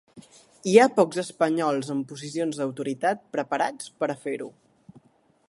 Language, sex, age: Catalan, male, 19-29